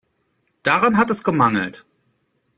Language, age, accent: German, 19-29, Deutschland Deutsch